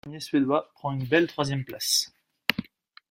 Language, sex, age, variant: French, male, 30-39, Français de métropole